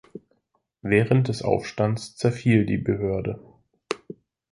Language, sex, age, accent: German, male, 30-39, Deutschland Deutsch